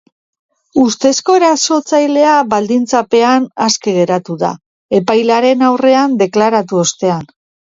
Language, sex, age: Basque, female, 50-59